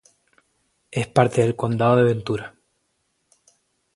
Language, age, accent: Spanish, 19-29, España: Islas Canarias